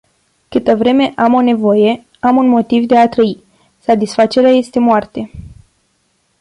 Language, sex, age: Romanian, female, 19-29